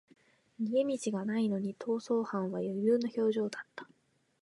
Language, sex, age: Japanese, female, 19-29